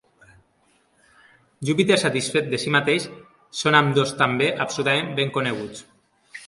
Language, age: Catalan, 19-29